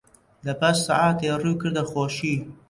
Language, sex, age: Central Kurdish, male, 30-39